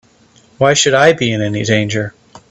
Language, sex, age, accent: English, male, 19-29, United States English